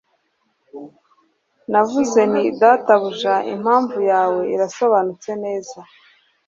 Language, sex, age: Kinyarwanda, female, 19-29